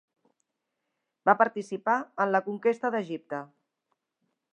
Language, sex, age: Catalan, female, 50-59